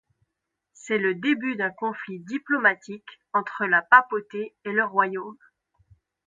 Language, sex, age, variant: French, female, 19-29, Français de métropole